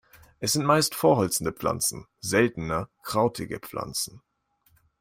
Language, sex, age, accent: German, male, 19-29, Deutschland Deutsch